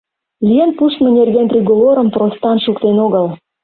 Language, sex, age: Mari, female, 30-39